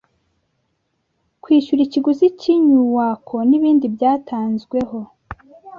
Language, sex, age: Kinyarwanda, male, 19-29